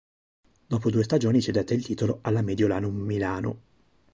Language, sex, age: Italian, male, 30-39